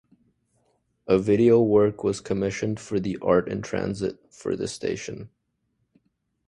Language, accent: English, Canadian English